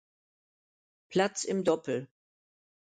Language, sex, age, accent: German, female, 60-69, Deutschland Deutsch